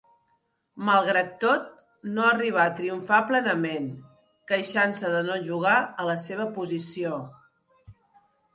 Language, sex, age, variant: Catalan, female, 40-49, Central